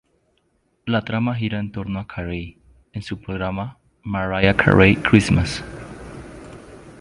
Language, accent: Spanish, Andino-Pacífico: Colombia, Perú, Ecuador, oeste de Bolivia y Venezuela andina